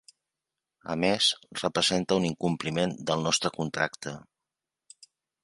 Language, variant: Catalan, Central